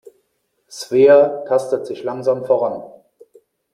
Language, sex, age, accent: German, male, 30-39, Deutschland Deutsch